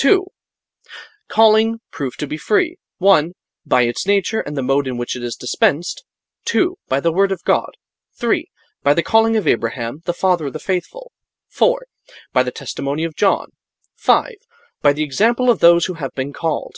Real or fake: real